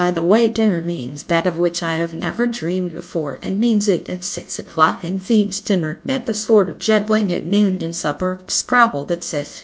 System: TTS, GlowTTS